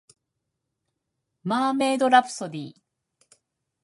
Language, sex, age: Japanese, female, 40-49